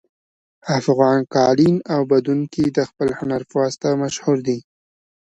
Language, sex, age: Pashto, male, 19-29